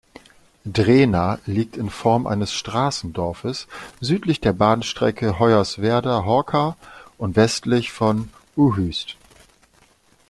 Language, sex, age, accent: German, male, 40-49, Deutschland Deutsch